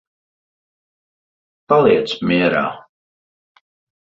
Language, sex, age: Latvian, male, 40-49